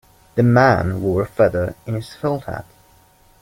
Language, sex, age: English, male, 19-29